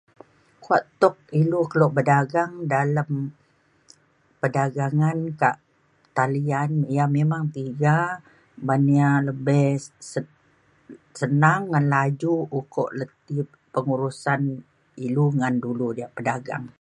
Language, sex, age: Mainstream Kenyah, female, 60-69